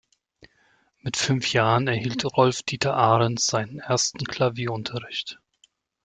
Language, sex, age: German, male, 30-39